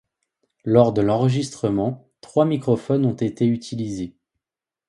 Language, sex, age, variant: French, male, 19-29, Français de métropole